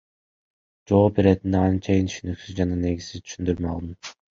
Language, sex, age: Kyrgyz, male, under 19